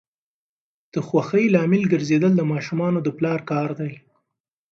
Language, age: Pashto, 19-29